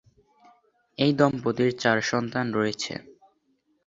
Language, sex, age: Bengali, male, under 19